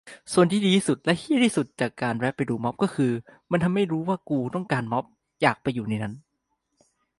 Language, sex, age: Thai, male, 19-29